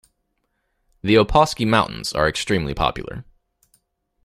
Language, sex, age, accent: English, male, 40-49, United States English